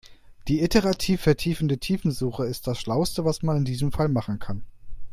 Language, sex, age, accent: German, male, 30-39, Deutschland Deutsch